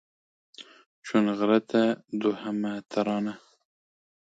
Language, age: Pashto, 30-39